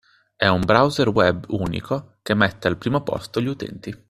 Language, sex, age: Italian, male, 19-29